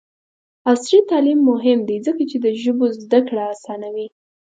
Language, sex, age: Pashto, female, under 19